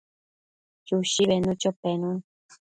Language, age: Matsés, 30-39